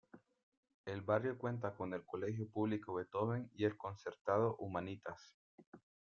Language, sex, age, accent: Spanish, male, 30-39, América central